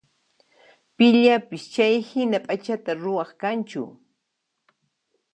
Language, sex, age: Puno Quechua, female, 19-29